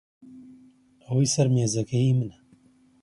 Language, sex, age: Central Kurdish, male, 30-39